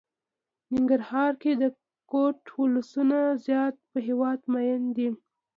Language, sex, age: Pashto, female, 19-29